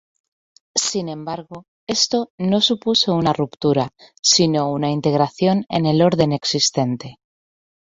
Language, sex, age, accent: Spanish, female, 30-39, España: Centro-Sur peninsular (Madrid, Toledo, Castilla-La Mancha)